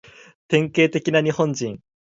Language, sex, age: Japanese, male, 19-29